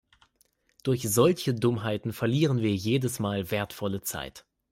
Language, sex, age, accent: German, male, 19-29, Deutschland Deutsch